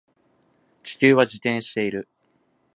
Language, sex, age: Japanese, male, 19-29